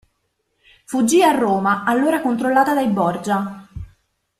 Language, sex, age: Italian, female, 30-39